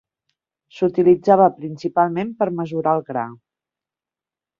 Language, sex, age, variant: Catalan, female, 40-49, Central